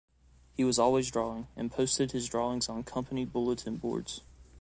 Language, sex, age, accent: English, male, 19-29, United States English